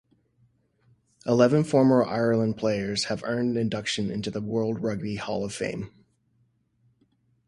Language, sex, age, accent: English, male, 30-39, United States English